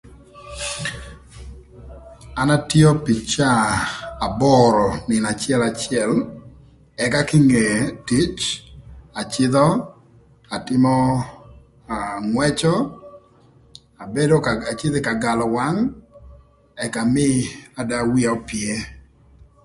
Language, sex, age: Thur, male, 30-39